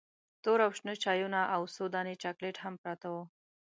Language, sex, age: Pashto, female, 19-29